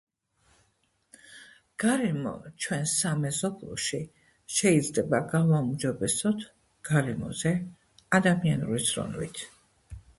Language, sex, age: Georgian, female, 60-69